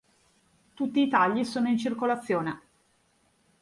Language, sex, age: Italian, female, 30-39